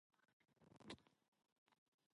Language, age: English, 19-29